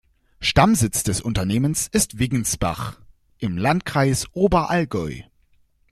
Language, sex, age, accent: German, male, under 19, Deutschland Deutsch